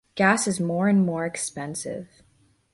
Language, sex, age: English, female, under 19